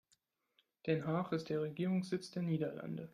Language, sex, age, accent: German, male, 19-29, Deutschland Deutsch